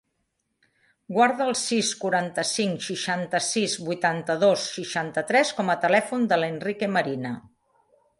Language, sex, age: Catalan, female, 60-69